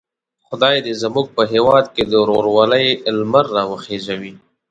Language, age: Pashto, 19-29